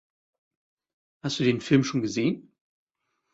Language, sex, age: German, male, 30-39